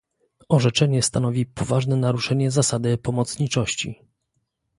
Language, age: Polish, 30-39